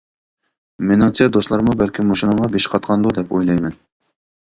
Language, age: Uyghur, 19-29